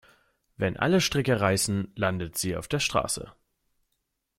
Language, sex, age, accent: German, male, 19-29, Deutschland Deutsch